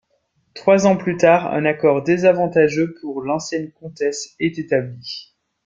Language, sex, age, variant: French, male, 19-29, Français de métropole